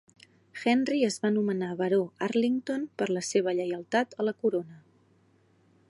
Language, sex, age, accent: Catalan, female, 19-29, central; nord-occidental